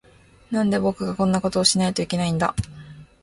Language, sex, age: Japanese, female, 19-29